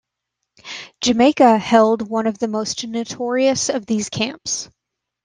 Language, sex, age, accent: English, female, 19-29, United States English